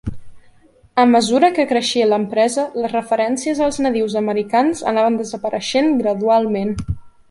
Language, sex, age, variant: Catalan, female, 19-29, Central